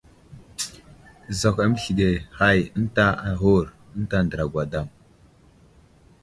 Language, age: Wuzlam, 19-29